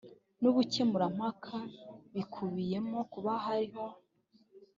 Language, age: Kinyarwanda, 19-29